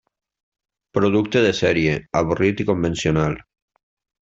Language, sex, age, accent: Catalan, male, 40-49, valencià